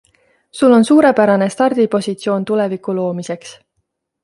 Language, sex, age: Estonian, female, 30-39